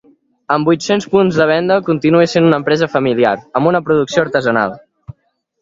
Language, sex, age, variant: Catalan, male, under 19, Central